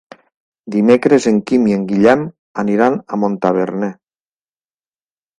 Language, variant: Catalan, Nord-Occidental